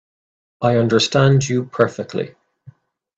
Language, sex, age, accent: English, male, 30-39, Irish English